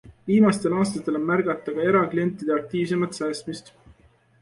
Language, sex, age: Estonian, male, 19-29